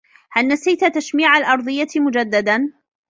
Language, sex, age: Arabic, female, 19-29